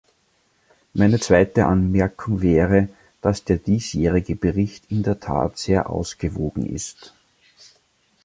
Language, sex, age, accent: German, male, 50-59, Österreichisches Deutsch